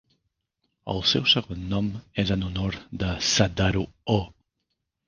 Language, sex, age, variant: Catalan, male, 40-49, Central